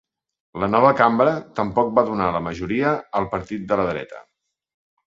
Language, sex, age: Catalan, male, 50-59